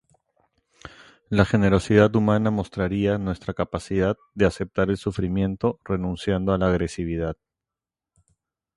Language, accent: Spanish, Andino-Pacífico: Colombia, Perú, Ecuador, oeste de Bolivia y Venezuela andina